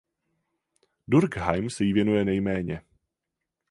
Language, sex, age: Czech, male, 19-29